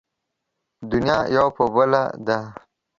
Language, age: Pashto, 19-29